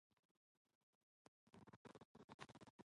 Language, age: English, 19-29